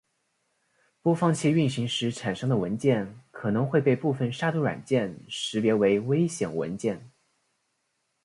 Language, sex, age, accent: Chinese, male, 19-29, 出生地：湖北省